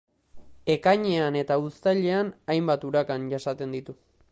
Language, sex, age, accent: Basque, male, 19-29, Mendebalekoa (Araba, Bizkaia, Gipuzkoako mendebaleko herri batzuk)